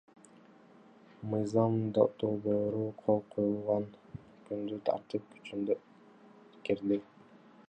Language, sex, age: Kyrgyz, male, under 19